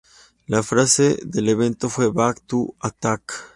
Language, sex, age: Spanish, male, 30-39